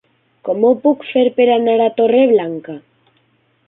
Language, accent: Catalan, valencià